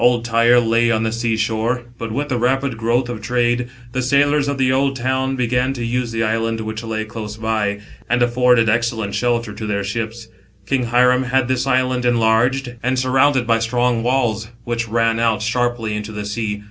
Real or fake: real